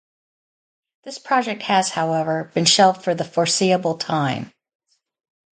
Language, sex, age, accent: English, female, 60-69, United States English